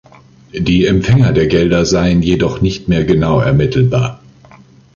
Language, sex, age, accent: German, male, 50-59, Deutschland Deutsch